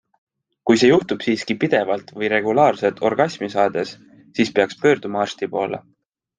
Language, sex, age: Estonian, male, 19-29